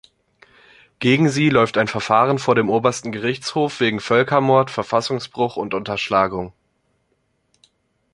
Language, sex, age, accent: German, male, 19-29, Deutschland Deutsch